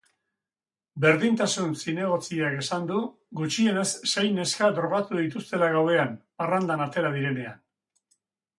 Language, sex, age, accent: Basque, male, 70-79, Erdialdekoa edo Nafarra (Gipuzkoa, Nafarroa)